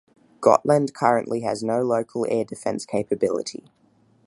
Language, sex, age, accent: English, male, under 19, Australian English